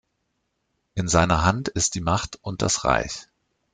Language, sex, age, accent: German, male, 40-49, Deutschland Deutsch